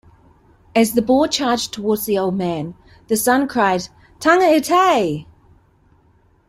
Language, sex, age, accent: English, female, 30-39, New Zealand English